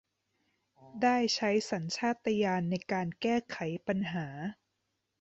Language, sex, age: Thai, female, 30-39